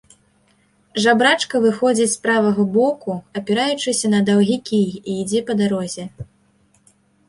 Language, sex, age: Belarusian, female, 19-29